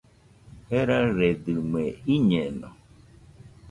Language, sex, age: Nüpode Huitoto, female, 40-49